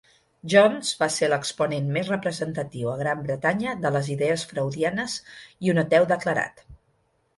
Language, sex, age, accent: Catalan, female, 40-49, balear; central